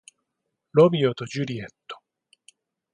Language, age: Japanese, 50-59